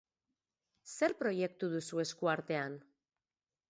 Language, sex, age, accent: Basque, female, 40-49, Mendebalekoa (Araba, Bizkaia, Gipuzkoako mendebaleko herri batzuk)